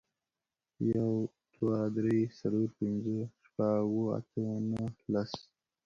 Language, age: Pashto, under 19